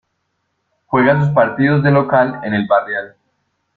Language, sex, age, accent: Spanish, male, 19-29, Andino-Pacífico: Colombia, Perú, Ecuador, oeste de Bolivia y Venezuela andina